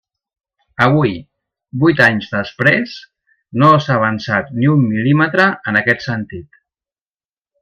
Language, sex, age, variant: Catalan, male, 50-59, Central